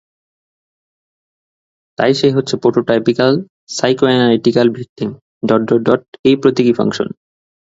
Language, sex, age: Bengali, male, 19-29